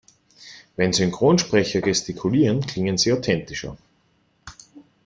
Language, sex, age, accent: German, male, 19-29, Österreichisches Deutsch